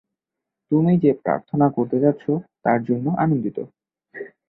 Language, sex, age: Bengali, male, 19-29